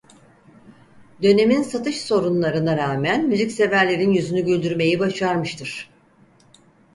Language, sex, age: Turkish, female, 70-79